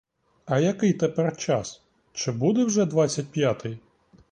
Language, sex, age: Ukrainian, male, 30-39